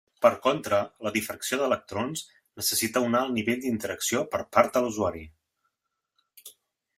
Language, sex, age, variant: Catalan, male, 40-49, Central